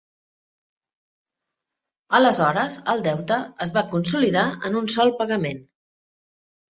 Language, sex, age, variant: Catalan, female, 40-49, Central